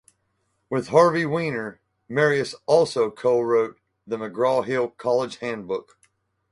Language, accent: English, United States English